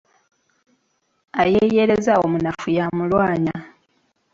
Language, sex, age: Ganda, female, 19-29